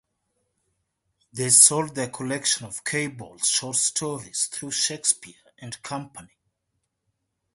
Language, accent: English, United States English; Australian English; England English; Irish English; Scottish English; Welsh English